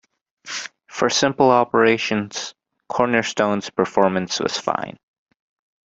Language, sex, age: English, male, 19-29